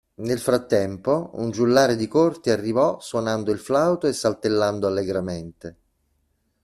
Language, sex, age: Italian, male, 50-59